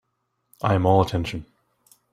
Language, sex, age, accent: English, male, 19-29, United States English